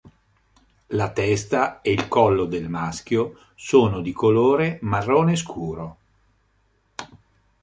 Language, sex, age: Italian, male, 60-69